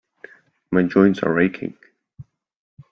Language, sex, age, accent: English, male, 19-29, England English